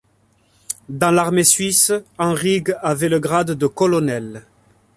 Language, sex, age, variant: French, male, 40-49, Français de métropole